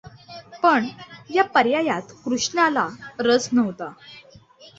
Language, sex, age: Marathi, female, 19-29